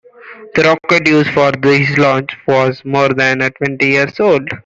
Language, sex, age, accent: English, male, 19-29, India and South Asia (India, Pakistan, Sri Lanka)